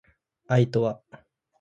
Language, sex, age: Japanese, male, 19-29